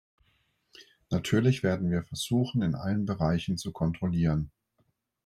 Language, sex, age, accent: German, male, 40-49, Deutschland Deutsch